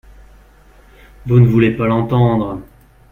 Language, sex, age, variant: French, male, 30-39, Français de métropole